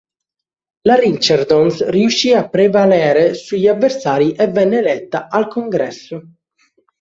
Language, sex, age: Italian, male, 19-29